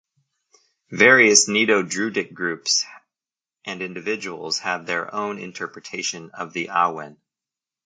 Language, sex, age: English, male, 30-39